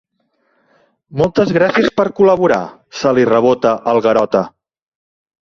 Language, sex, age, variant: Catalan, male, 40-49, Central